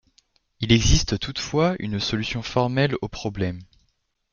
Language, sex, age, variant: French, male, 19-29, Français de métropole